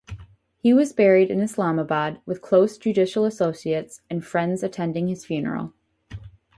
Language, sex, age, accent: English, female, 19-29, United States English